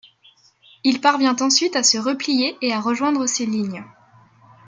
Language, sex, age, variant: French, female, 19-29, Français de métropole